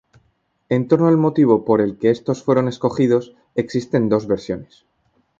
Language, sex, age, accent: Spanish, male, 19-29, España: Centro-Sur peninsular (Madrid, Toledo, Castilla-La Mancha)